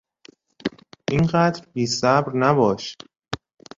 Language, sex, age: Persian, male, 19-29